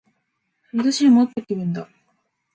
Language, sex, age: Japanese, female, 19-29